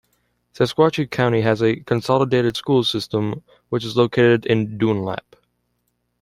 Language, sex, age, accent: English, male, under 19, United States English